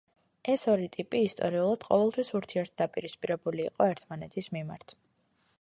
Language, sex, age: Georgian, female, 19-29